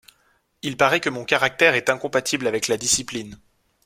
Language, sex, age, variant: French, male, 19-29, Français de métropole